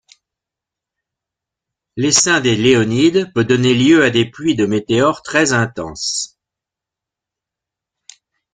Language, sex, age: French, male, 60-69